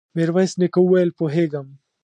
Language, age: Pashto, 30-39